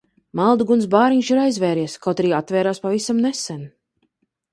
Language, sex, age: Latvian, female, 40-49